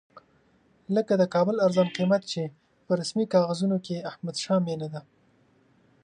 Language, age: Pashto, 19-29